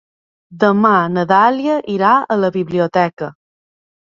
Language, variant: Catalan, Balear